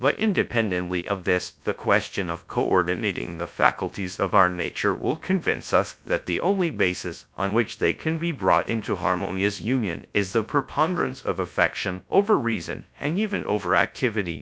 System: TTS, GradTTS